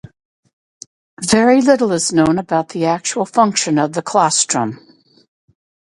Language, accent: English, United States English